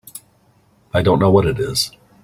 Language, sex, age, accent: English, male, 40-49, United States English